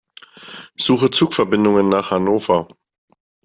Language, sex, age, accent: German, male, 30-39, Deutschland Deutsch